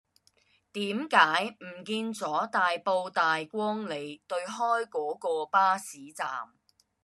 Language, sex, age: Cantonese, female, 30-39